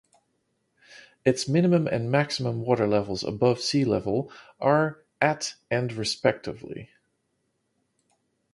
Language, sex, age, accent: English, male, 40-49, United States English